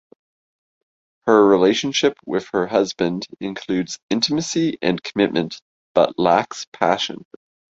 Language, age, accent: English, 30-39, Canadian English